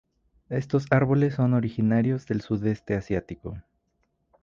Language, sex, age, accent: Spanish, male, under 19, México